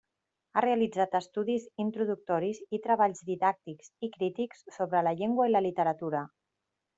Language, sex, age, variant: Catalan, female, 40-49, Central